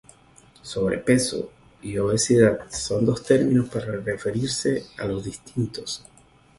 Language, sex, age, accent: Spanish, male, 40-49, Caribe: Cuba, Venezuela, Puerto Rico, República Dominicana, Panamá, Colombia caribeña, México caribeño, Costa del golfo de México